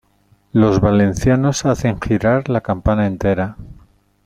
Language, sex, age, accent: Spanish, male, 60-69, España: Centro-Sur peninsular (Madrid, Toledo, Castilla-La Mancha)